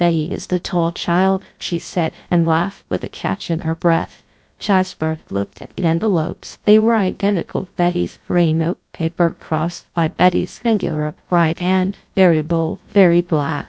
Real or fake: fake